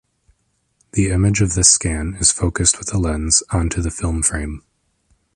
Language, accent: English, United States English